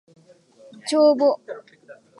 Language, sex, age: Japanese, female, under 19